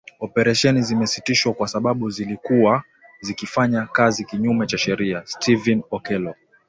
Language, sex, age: Swahili, male, 19-29